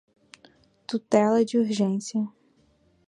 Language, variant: Portuguese, Portuguese (Brasil)